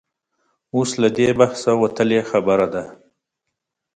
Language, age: Pashto, 30-39